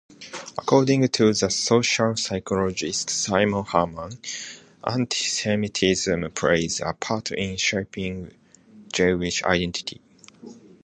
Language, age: English, under 19